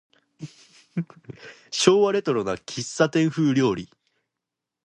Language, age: Japanese, under 19